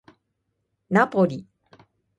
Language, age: Japanese, 40-49